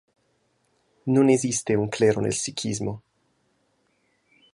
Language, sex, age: Italian, male, 19-29